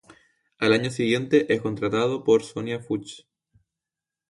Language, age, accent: Spanish, 19-29, España: Islas Canarias